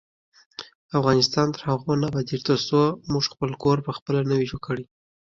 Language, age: Pashto, 19-29